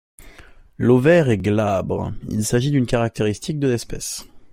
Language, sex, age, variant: French, male, under 19, Français de métropole